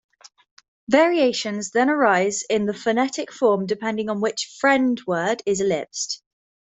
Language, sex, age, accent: English, female, 19-29, England English